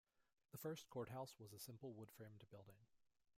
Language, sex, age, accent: English, male, 30-39, United States English